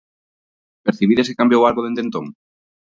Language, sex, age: Galician, male, 30-39